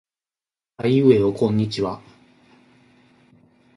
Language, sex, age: Japanese, male, 50-59